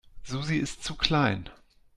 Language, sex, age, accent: German, male, 40-49, Deutschland Deutsch